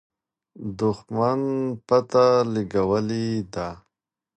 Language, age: Pashto, 19-29